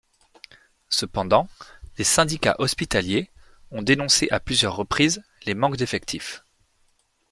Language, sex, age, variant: French, male, 30-39, Français de métropole